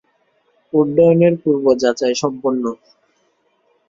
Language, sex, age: Bengali, male, 19-29